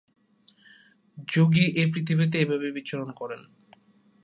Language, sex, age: Bengali, male, 19-29